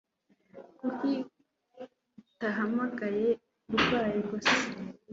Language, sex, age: Kinyarwanda, female, 19-29